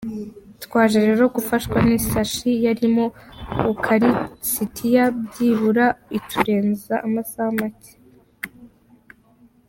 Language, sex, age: Kinyarwanda, female, under 19